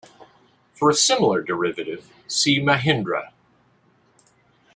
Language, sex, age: English, male, 50-59